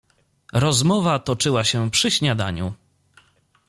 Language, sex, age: Polish, male, 30-39